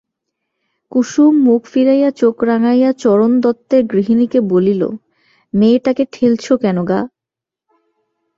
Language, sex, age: Bengali, female, 19-29